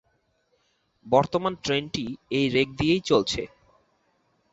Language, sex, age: Bengali, male, 19-29